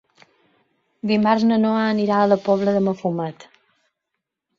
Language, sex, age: Catalan, female, 50-59